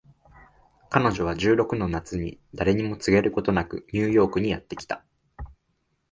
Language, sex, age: Japanese, male, 19-29